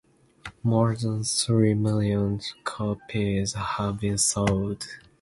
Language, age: English, under 19